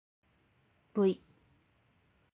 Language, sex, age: Japanese, female, 19-29